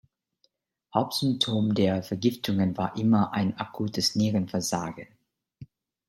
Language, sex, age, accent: German, male, 30-39, Deutschland Deutsch